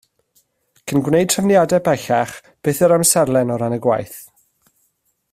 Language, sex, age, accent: Welsh, male, 30-39, Y Deyrnas Unedig Cymraeg